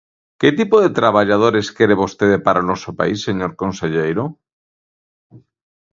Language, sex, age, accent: Galician, male, 40-49, Normativo (estándar)